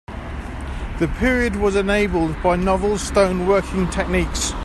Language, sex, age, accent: English, male, 50-59, England English